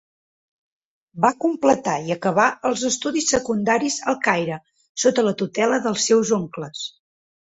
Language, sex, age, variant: Catalan, female, 19-29, Central